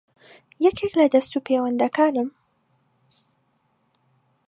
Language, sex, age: Central Kurdish, female, 19-29